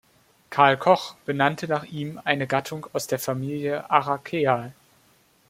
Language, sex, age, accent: German, male, 19-29, Deutschland Deutsch